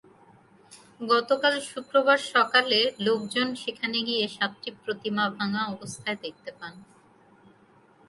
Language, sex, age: Bengali, female, 19-29